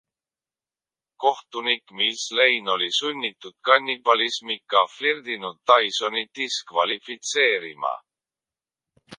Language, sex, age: Estonian, male, 19-29